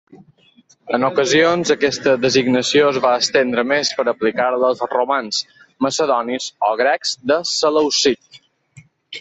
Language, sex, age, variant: Catalan, male, 30-39, Balear